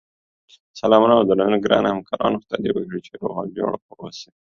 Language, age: Pashto, under 19